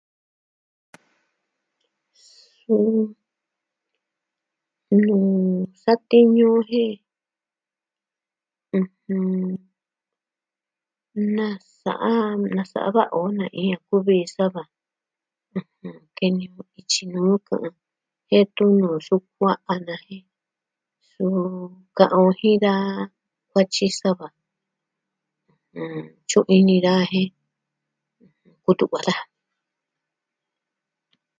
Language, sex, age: Southwestern Tlaxiaco Mixtec, female, 60-69